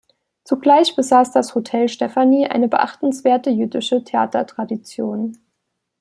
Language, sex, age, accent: German, female, 19-29, Deutschland Deutsch